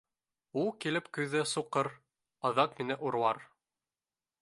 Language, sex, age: Bashkir, male, 19-29